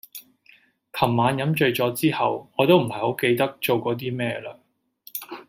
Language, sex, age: Cantonese, male, 30-39